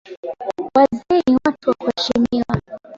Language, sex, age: Swahili, female, 19-29